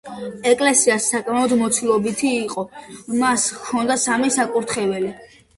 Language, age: Georgian, under 19